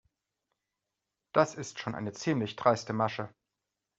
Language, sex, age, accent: German, male, 40-49, Deutschland Deutsch